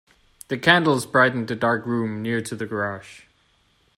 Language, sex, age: English, male, 19-29